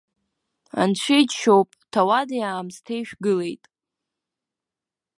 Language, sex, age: Abkhazian, female, under 19